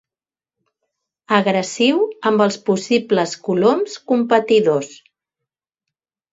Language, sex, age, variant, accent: Catalan, female, 40-49, Central, central